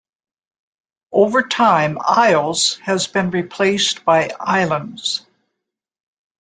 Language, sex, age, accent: English, female, 60-69, Canadian English